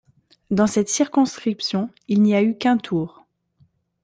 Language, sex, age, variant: French, female, 19-29, Français de métropole